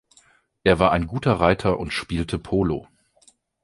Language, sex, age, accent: German, male, 30-39, Deutschland Deutsch